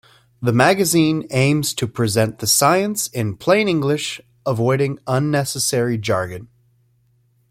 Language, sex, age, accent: English, male, 19-29, United States English